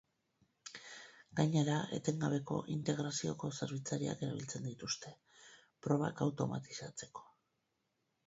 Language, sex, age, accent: Basque, female, 40-49, Mendebalekoa (Araba, Bizkaia, Gipuzkoako mendebaleko herri batzuk)